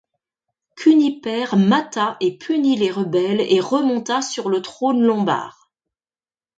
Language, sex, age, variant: French, female, 50-59, Français de métropole